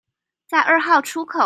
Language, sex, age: Chinese, female, 19-29